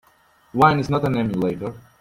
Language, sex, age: English, male, 19-29